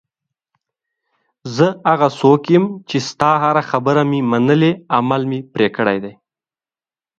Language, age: Pashto, under 19